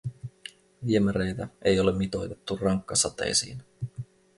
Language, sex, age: Finnish, male, 30-39